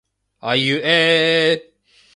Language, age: Japanese, 19-29